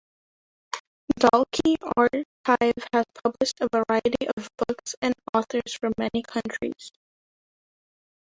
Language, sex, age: English, female, under 19